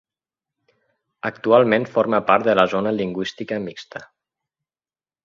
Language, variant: Catalan, Nord-Occidental